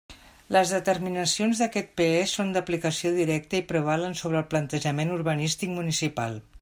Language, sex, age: Catalan, female, 60-69